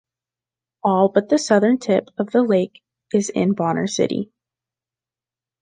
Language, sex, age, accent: English, female, under 19, United States English